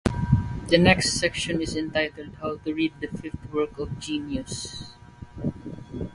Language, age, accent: English, 19-29, Filipino